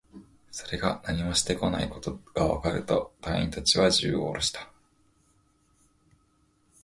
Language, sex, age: Japanese, male, 19-29